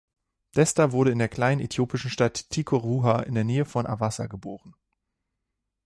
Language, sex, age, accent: German, male, 30-39, Deutschland Deutsch